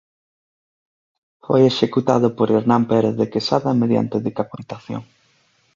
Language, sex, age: Galician, male, 19-29